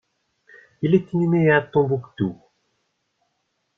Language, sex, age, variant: French, male, 19-29, Français de métropole